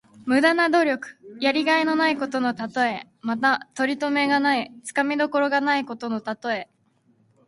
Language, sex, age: Japanese, female, 19-29